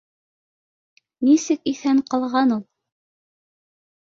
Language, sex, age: Bashkir, female, 50-59